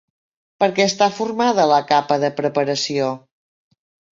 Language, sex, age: Catalan, female, 60-69